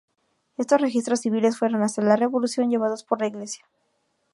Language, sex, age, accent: Spanish, female, 19-29, México